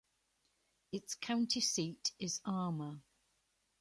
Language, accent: English, England English